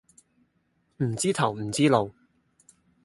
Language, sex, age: Cantonese, male, 19-29